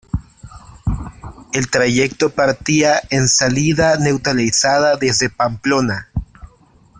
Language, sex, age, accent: Spanish, male, 19-29, América central